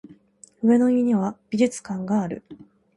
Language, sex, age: Japanese, female, 19-29